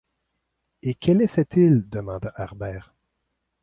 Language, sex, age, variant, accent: French, male, 40-49, Français d'Amérique du Nord, Français du Canada